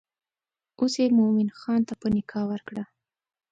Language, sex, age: Pashto, female, 19-29